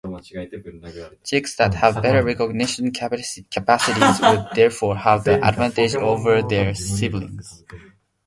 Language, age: English, under 19